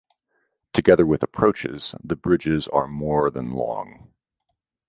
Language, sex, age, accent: English, male, 50-59, United States English